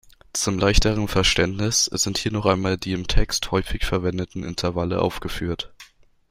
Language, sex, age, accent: German, male, under 19, Deutschland Deutsch